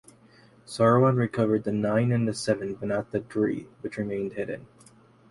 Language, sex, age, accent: English, male, 19-29, United States English